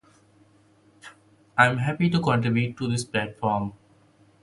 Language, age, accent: English, 19-29, India and South Asia (India, Pakistan, Sri Lanka)